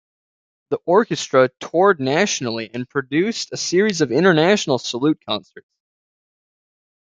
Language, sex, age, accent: English, male, under 19, Canadian English